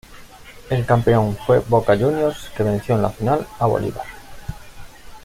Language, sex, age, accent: Spanish, male, 30-39, España: Norte peninsular (Asturias, Castilla y León, Cantabria, País Vasco, Navarra, Aragón, La Rioja, Guadalajara, Cuenca)